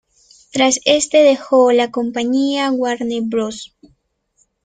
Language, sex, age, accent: Spanish, female, 19-29, América central